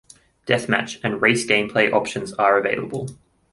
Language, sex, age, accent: English, male, 19-29, Australian English